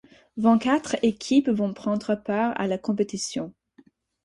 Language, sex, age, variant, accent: French, female, 19-29, Français d'Amérique du Nord, Français des États-Unis